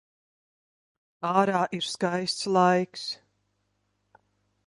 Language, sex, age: Latvian, female, 50-59